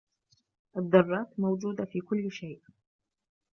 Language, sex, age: Arabic, female, 19-29